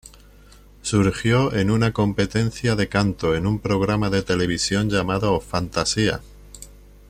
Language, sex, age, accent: Spanish, male, 50-59, España: Sur peninsular (Andalucia, Extremadura, Murcia)